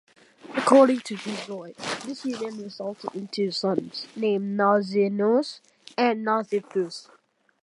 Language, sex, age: English, male, under 19